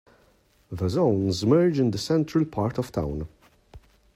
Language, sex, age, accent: English, male, 30-39, England English